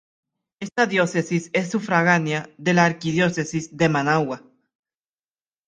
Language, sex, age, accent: Spanish, male, 19-29, América central